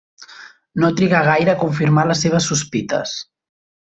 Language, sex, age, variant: Catalan, male, 19-29, Central